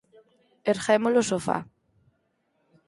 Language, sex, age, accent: Galician, female, 19-29, Central (gheada)